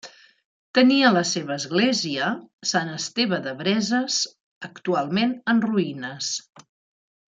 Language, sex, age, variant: Catalan, female, 50-59, Central